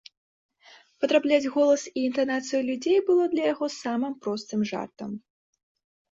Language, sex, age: Belarusian, female, 19-29